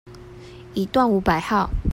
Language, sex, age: Chinese, female, 19-29